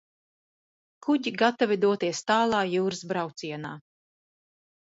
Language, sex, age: Latvian, female, 40-49